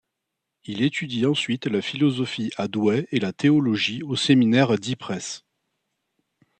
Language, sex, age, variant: French, male, 40-49, Français de métropole